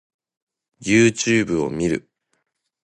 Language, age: Japanese, 19-29